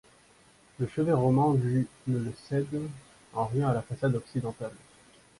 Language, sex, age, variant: French, male, 19-29, Français de métropole